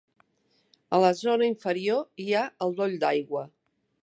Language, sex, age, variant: Catalan, female, 50-59, Central